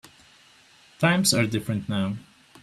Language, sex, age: English, male, 19-29